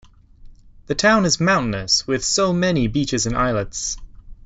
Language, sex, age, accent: English, male, 30-39, Canadian English